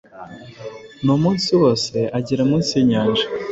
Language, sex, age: Kinyarwanda, male, 19-29